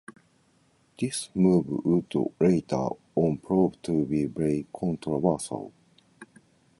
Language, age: English, 50-59